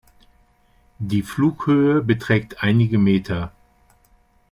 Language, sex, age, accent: German, male, 60-69, Deutschland Deutsch